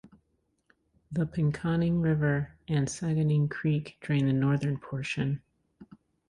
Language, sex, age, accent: English, female, 30-39, United States English